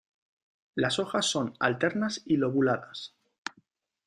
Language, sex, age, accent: Spanish, male, 19-29, España: Centro-Sur peninsular (Madrid, Toledo, Castilla-La Mancha)